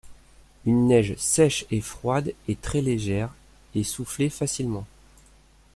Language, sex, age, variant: French, male, 30-39, Français de métropole